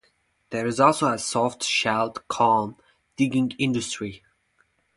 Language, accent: English, Turkish English